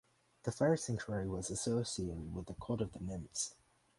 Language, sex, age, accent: English, male, under 19, United States English